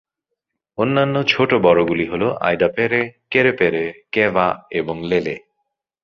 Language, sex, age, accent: Bengali, male, 30-39, চলিত